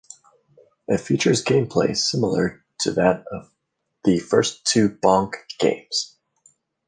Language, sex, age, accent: English, male, 30-39, United States English